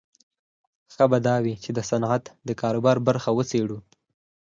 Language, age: Pashto, under 19